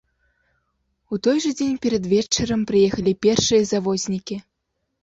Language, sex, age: Belarusian, female, 19-29